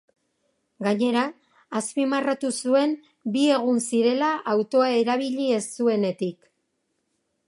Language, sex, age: Basque, female, 60-69